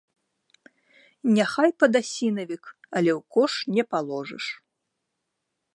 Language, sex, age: Belarusian, female, 19-29